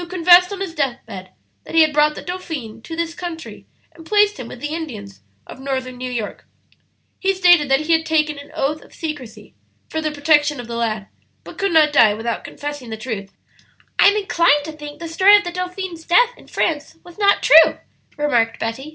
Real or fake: real